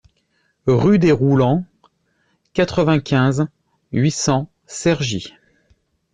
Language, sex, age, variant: French, male, 30-39, Français de métropole